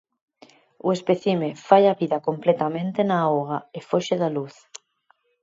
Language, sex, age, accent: Galician, female, 30-39, Normativo (estándar)